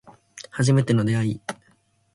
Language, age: Japanese, 19-29